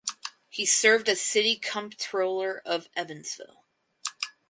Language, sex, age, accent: English, female, 19-29, United States English